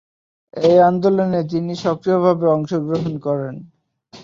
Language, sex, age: Bengali, male, 19-29